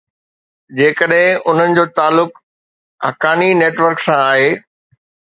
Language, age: Sindhi, 40-49